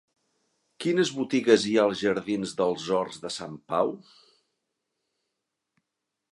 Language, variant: Catalan, Central